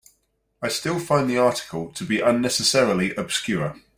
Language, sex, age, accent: English, male, 30-39, England English